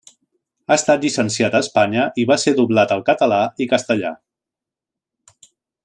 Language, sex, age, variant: Catalan, male, 30-39, Central